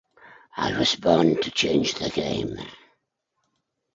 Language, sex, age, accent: English, male, 70-79, Scottish English